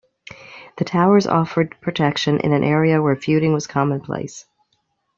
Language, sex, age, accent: English, female, 50-59, United States English